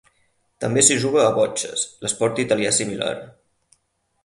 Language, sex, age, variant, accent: Catalan, male, 19-29, Central, Barceloní